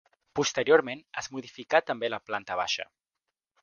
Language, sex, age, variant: Catalan, male, under 19, Central